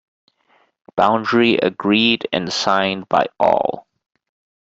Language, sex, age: English, male, 19-29